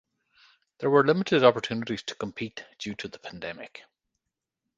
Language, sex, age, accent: English, male, 50-59, Canadian English; Irish English